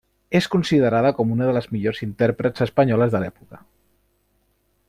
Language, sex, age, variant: Catalan, male, 19-29, Central